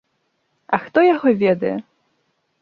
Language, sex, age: Belarusian, female, 19-29